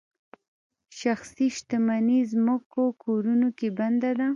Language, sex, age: Pashto, female, 19-29